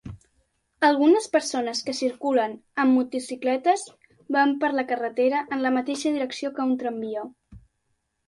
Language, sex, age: Catalan, female, under 19